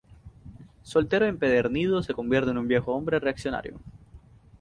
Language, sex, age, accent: Spanish, male, 19-29, América central